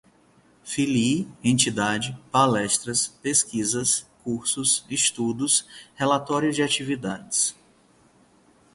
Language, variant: Portuguese, Portuguese (Brasil)